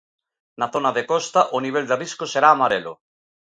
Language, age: Galician, 40-49